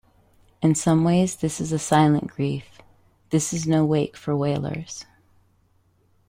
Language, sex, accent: English, female, United States English